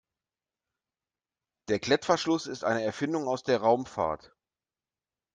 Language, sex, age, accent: German, male, 40-49, Deutschland Deutsch